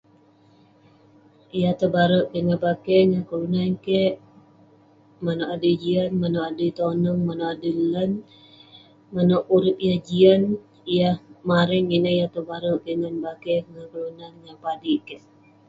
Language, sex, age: Western Penan, female, 19-29